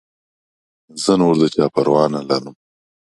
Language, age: Pashto, 19-29